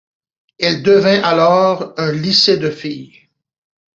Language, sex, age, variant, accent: French, male, 40-49, Français d'Amérique du Nord, Français du Canada